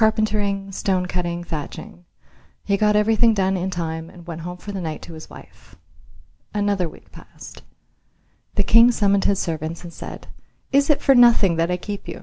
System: none